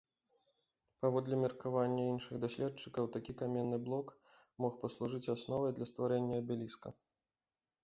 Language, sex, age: Belarusian, male, 30-39